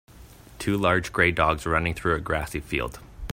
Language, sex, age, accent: English, male, 19-29, Canadian English